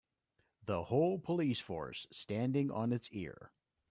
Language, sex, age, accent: English, male, 40-49, Canadian English